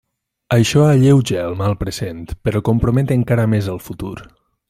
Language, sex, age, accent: Catalan, male, 19-29, valencià